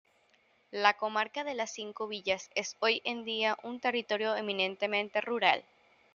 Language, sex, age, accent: Spanish, female, 19-29, Caribe: Cuba, Venezuela, Puerto Rico, República Dominicana, Panamá, Colombia caribeña, México caribeño, Costa del golfo de México